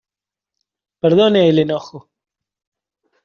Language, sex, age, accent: Spanish, male, 30-39, Rioplatense: Argentina, Uruguay, este de Bolivia, Paraguay